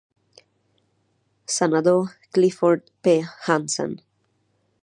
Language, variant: Catalan, Central